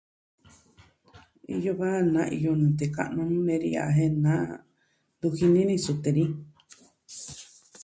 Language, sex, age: Southwestern Tlaxiaco Mixtec, female, 40-49